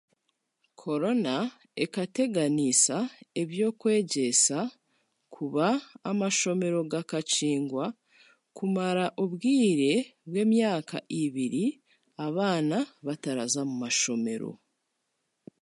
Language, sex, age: Chiga, female, 30-39